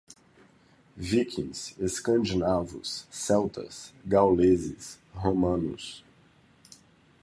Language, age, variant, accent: Portuguese, 30-39, Portuguese (Brasil), Mineiro